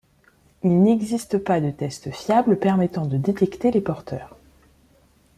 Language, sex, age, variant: French, female, 19-29, Français de métropole